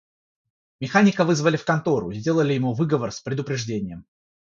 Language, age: Russian, 30-39